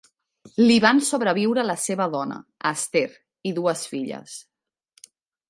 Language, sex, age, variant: Catalan, female, 30-39, Central